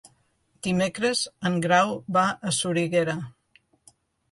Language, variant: Catalan, Central